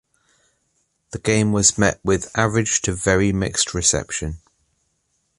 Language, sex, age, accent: English, male, 30-39, England English